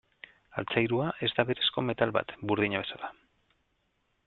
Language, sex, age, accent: Basque, male, 30-39, Mendebalekoa (Araba, Bizkaia, Gipuzkoako mendebaleko herri batzuk)